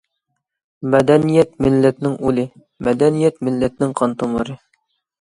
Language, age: Uyghur, 19-29